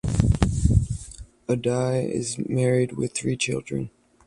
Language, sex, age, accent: English, male, 19-29, United States English